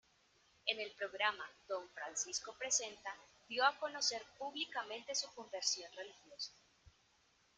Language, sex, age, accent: Spanish, female, 30-39, Caribe: Cuba, Venezuela, Puerto Rico, República Dominicana, Panamá, Colombia caribeña, México caribeño, Costa del golfo de México